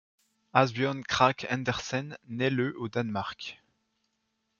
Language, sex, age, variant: French, male, 19-29, Français de métropole